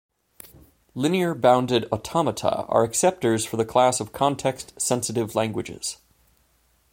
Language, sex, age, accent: English, male, 30-39, United States English